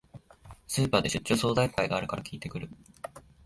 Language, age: Japanese, 19-29